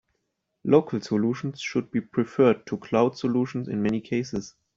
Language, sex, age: English, male, 30-39